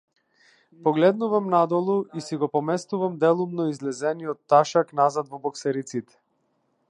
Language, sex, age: Macedonian, female, 19-29